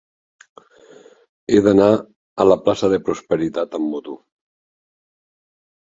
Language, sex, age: Catalan, male, 60-69